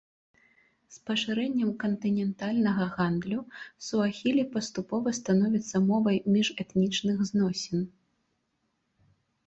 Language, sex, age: Belarusian, female, 19-29